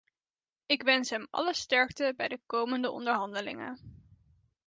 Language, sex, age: Dutch, female, 19-29